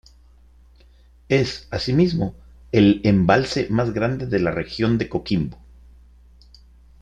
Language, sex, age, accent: Spanish, male, 50-59, México